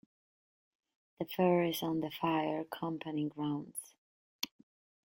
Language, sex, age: English, female, 40-49